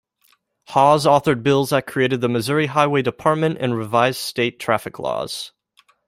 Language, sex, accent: English, male, United States English